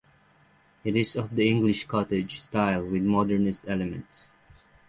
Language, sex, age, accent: English, male, 30-39, United States English; Filipino